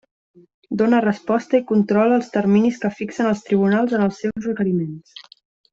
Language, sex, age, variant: Catalan, female, 19-29, Central